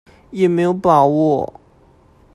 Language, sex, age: Chinese, male, 19-29